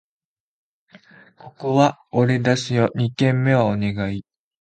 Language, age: Japanese, 19-29